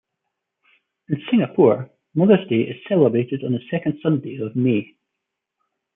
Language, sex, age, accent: English, male, 40-49, Scottish English